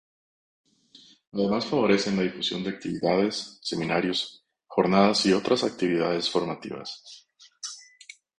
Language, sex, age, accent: Spanish, male, 30-39, América central